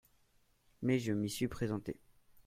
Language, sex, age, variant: French, male, under 19, Français de métropole